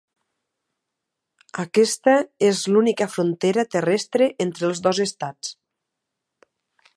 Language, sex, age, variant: Catalan, female, 40-49, Nord-Occidental